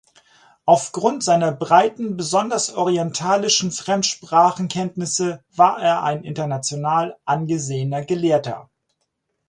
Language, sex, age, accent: German, male, 40-49, Deutschland Deutsch